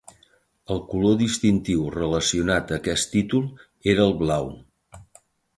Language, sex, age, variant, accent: Catalan, male, 50-59, Nord-Occidental, nord-occidental